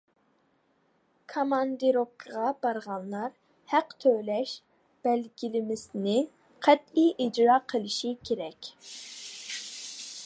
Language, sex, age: Uyghur, female, under 19